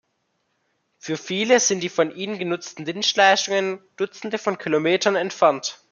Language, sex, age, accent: German, male, under 19, Deutschland Deutsch